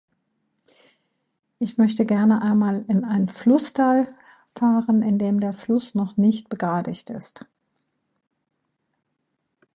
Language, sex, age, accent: German, female, 50-59, Deutschland Deutsch